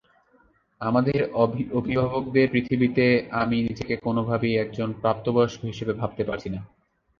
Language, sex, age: Bengali, male, 19-29